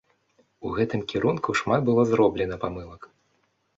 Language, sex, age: Belarusian, male, 19-29